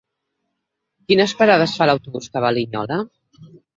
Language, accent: Catalan, balear; central